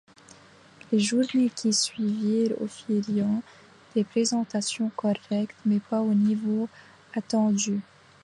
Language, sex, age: French, female, 19-29